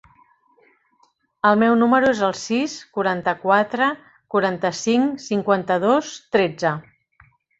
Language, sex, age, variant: Catalan, female, 50-59, Central